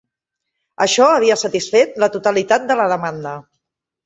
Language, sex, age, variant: Catalan, female, 40-49, Central